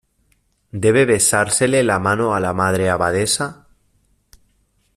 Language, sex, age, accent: Spanish, male, 40-49, España: Norte peninsular (Asturias, Castilla y León, Cantabria, País Vasco, Navarra, Aragón, La Rioja, Guadalajara, Cuenca)